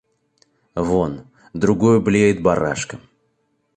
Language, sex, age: Russian, male, 19-29